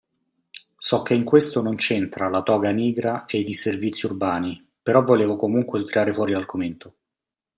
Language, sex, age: Italian, male, 40-49